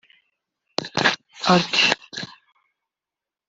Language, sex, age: Kinyarwanda, male, 19-29